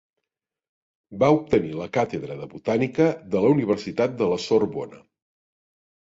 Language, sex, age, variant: Catalan, male, 50-59, Central